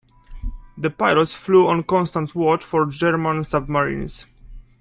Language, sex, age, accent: English, male, 19-29, United States English